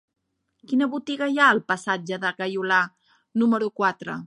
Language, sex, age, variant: Catalan, female, 40-49, Central